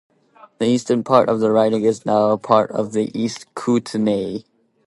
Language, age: English, 19-29